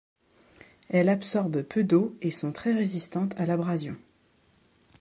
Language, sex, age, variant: French, female, 30-39, Français de métropole